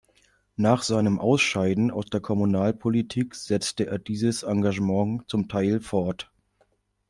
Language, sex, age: German, male, 19-29